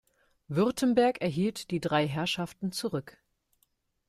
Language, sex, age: German, female, 19-29